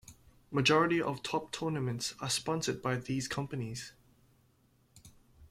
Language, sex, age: English, male, 19-29